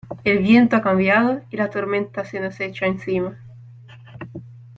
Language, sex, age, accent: Spanish, female, 19-29, Rioplatense: Argentina, Uruguay, este de Bolivia, Paraguay